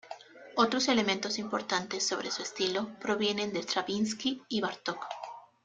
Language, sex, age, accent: Spanish, female, 19-29, México